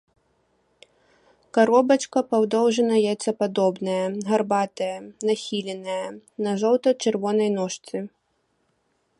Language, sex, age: Belarusian, female, 19-29